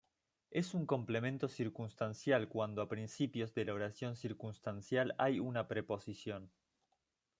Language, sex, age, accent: Spanish, male, 30-39, Rioplatense: Argentina, Uruguay, este de Bolivia, Paraguay